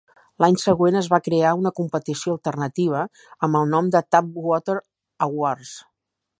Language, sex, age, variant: Catalan, female, 50-59, Central